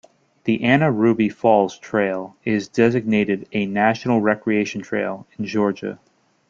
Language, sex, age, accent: English, male, 19-29, United States English